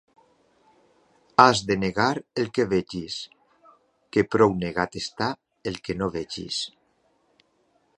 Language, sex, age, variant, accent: Catalan, male, 50-59, Valencià central, valencià